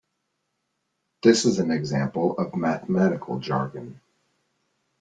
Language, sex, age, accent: English, male, 40-49, United States English